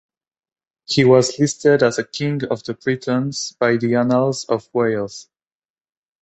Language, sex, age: English, male, under 19